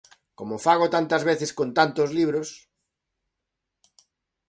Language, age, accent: Galician, 40-49, Normativo (estándar)